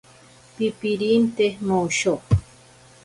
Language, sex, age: Ashéninka Perené, female, 40-49